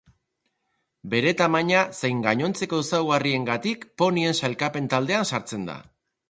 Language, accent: Basque, Erdialdekoa edo Nafarra (Gipuzkoa, Nafarroa)